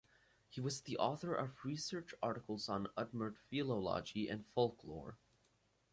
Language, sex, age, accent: English, male, under 19, United States English